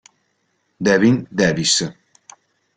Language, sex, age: Italian, male, 40-49